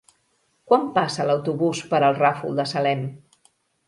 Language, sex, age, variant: Catalan, female, 50-59, Central